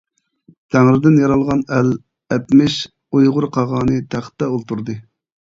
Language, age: Uyghur, 19-29